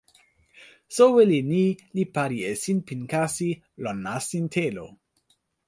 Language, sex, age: Toki Pona, male, 30-39